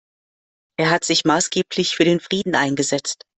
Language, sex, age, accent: German, female, 50-59, Deutschland Deutsch